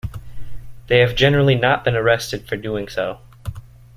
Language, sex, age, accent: English, male, 19-29, United States English